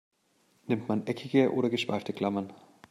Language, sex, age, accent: German, male, 19-29, Deutschland Deutsch